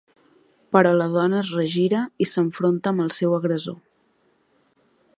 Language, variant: Catalan, Central